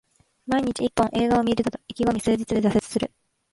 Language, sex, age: Japanese, female, 19-29